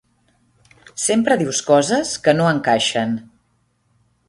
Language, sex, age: Catalan, female, 30-39